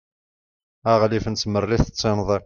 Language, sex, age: Kabyle, male, 50-59